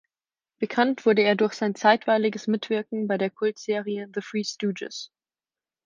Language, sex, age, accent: German, female, 19-29, Deutschland Deutsch